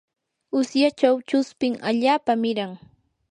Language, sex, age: Yanahuanca Pasco Quechua, female, 19-29